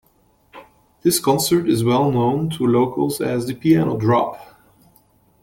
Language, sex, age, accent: English, male, 40-49, Canadian English